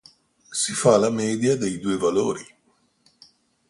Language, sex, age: Italian, male, 60-69